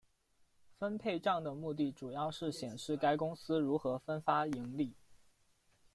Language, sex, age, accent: Chinese, male, 19-29, 出生地：四川省